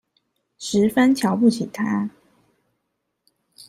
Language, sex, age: Chinese, female, 30-39